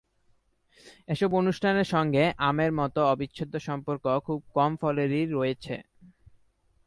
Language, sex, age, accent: Bengali, male, 19-29, Standard Bengali